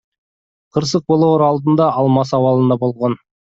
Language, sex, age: Kyrgyz, male, 40-49